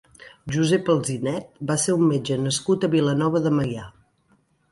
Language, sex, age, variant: Catalan, female, 40-49, Central